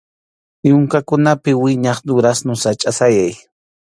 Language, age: Arequipa-La Unión Quechua, 30-39